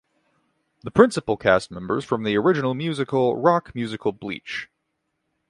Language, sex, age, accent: English, male, 19-29, United States English